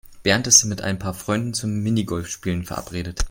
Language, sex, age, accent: German, male, 19-29, Deutschland Deutsch